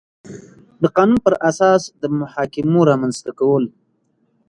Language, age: Pashto, under 19